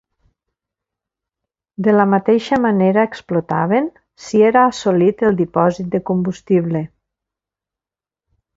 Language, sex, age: Catalan, female, 50-59